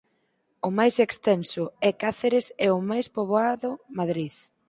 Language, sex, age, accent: Galician, female, 19-29, Normativo (estándar)